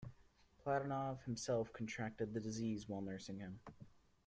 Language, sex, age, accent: English, male, under 19, United States English